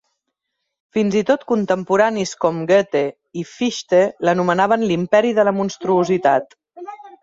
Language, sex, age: Catalan, female, 30-39